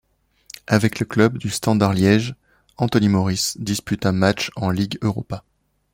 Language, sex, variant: French, male, Français de métropole